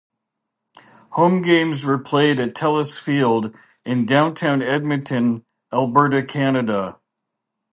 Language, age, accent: English, 50-59, Canadian English